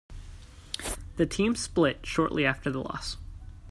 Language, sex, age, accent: English, male, 19-29, United States English